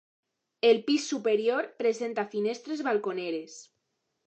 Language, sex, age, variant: Catalan, female, under 19, Alacantí